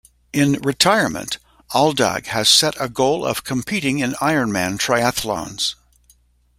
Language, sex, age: English, male, 60-69